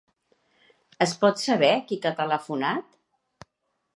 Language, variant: Catalan, Central